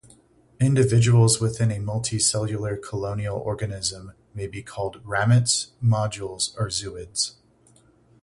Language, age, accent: English, 30-39, United States English